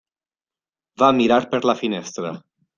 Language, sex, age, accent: Catalan, male, 19-29, valencià